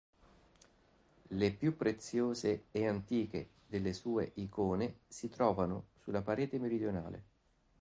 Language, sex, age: Italian, male, 40-49